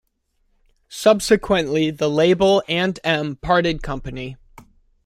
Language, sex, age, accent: English, male, 19-29, United States English